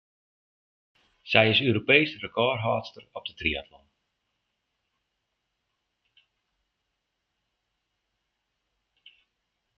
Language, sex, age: Western Frisian, male, 50-59